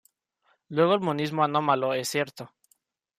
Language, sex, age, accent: Spanish, male, under 19, México